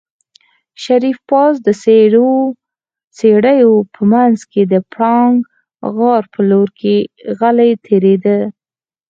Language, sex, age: Pashto, female, 19-29